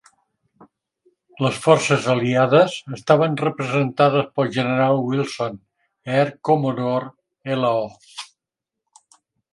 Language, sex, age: Catalan, male, 70-79